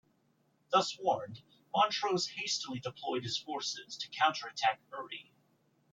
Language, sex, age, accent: English, male, 19-29, United States English